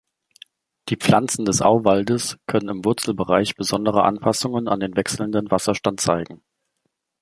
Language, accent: German, Deutschland Deutsch